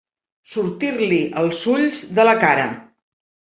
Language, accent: Catalan, Barceloní